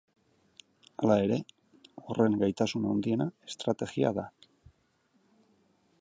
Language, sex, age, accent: Basque, male, 40-49, Mendebalekoa (Araba, Bizkaia, Gipuzkoako mendebaleko herri batzuk)